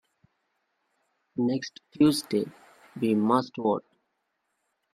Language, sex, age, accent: English, male, 19-29, India and South Asia (India, Pakistan, Sri Lanka)